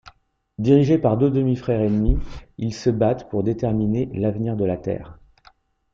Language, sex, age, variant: French, male, 40-49, Français de métropole